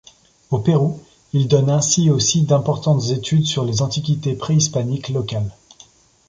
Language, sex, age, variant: French, male, 30-39, Français de métropole